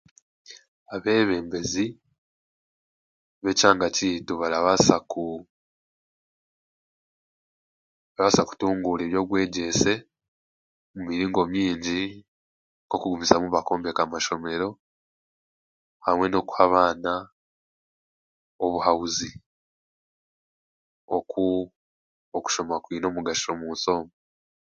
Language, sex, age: Chiga, male, 19-29